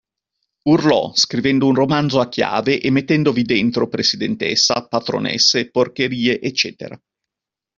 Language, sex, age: Italian, male, 50-59